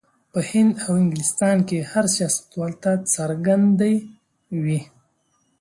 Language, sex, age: Pashto, male, 19-29